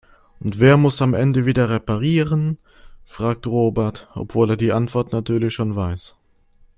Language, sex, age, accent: German, male, 19-29, Deutschland Deutsch